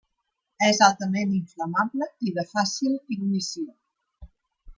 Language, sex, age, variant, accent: Catalan, female, 50-59, Nord-Occidental, Empordanès